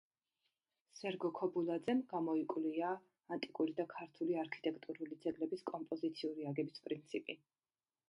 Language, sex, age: Georgian, female, 30-39